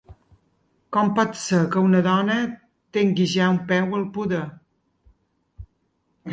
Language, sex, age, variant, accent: Catalan, female, 50-59, Balear, menorquí